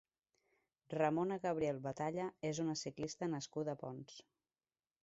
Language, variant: Catalan, Central